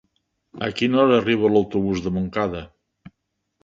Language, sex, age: Catalan, male, 70-79